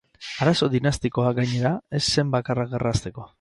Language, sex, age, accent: Basque, male, 30-39, Mendebalekoa (Araba, Bizkaia, Gipuzkoako mendebaleko herri batzuk)